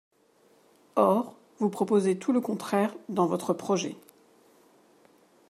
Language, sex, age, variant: French, female, 40-49, Français de métropole